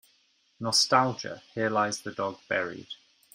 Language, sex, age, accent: English, male, 30-39, England English